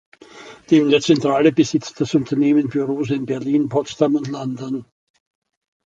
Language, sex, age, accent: German, male, 80-89, Österreichisches Deutsch